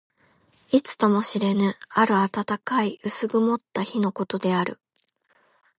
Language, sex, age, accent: Japanese, female, 19-29, 標準語